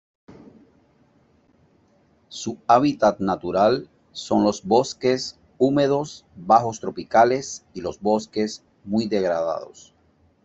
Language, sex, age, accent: Spanish, male, 40-49, Caribe: Cuba, Venezuela, Puerto Rico, República Dominicana, Panamá, Colombia caribeña, México caribeño, Costa del golfo de México